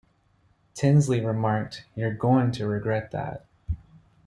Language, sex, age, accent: English, male, 19-29, United States English